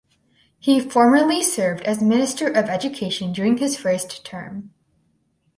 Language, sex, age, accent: English, female, under 19, United States English